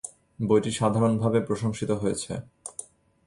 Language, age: Bengali, 19-29